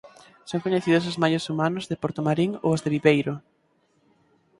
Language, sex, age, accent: Galician, male, 19-29, Normativo (estándar)